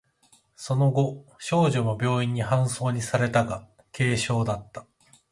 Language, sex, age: Japanese, male, 30-39